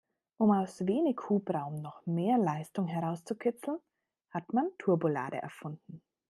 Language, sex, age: German, female, 30-39